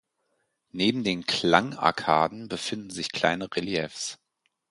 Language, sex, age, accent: German, male, 19-29, Deutschland Deutsch